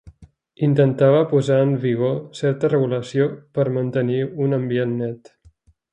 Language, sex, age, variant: Catalan, male, 30-39, Central